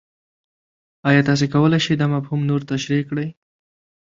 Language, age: Pashto, 19-29